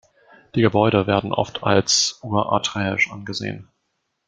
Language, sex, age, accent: German, male, 19-29, Deutschland Deutsch